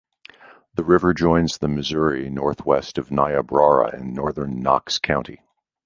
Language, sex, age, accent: English, male, 50-59, United States English